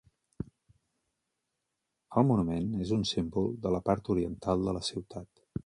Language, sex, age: Catalan, male, 40-49